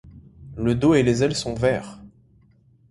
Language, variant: French, Français de métropole